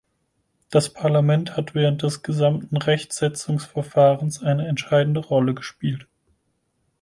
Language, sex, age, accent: German, male, 30-39, Deutschland Deutsch